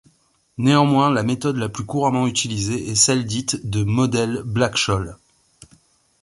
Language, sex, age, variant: French, male, 40-49, Français de métropole